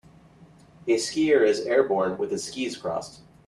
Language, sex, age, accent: English, male, 30-39, United States English